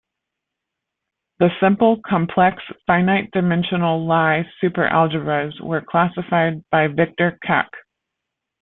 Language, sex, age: English, female, 30-39